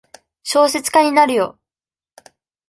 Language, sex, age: Japanese, female, 19-29